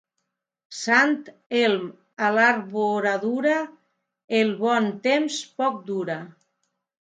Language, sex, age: Catalan, female, 50-59